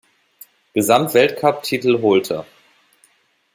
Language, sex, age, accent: German, male, 30-39, Deutschland Deutsch